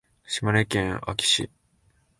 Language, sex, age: Japanese, male, 19-29